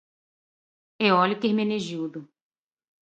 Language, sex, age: Portuguese, female, 30-39